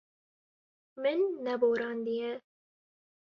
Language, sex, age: Kurdish, female, 19-29